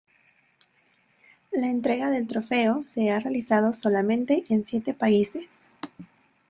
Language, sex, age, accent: Spanish, female, 19-29, México